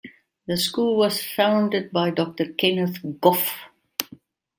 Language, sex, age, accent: English, female, 60-69, Southern African (South Africa, Zimbabwe, Namibia)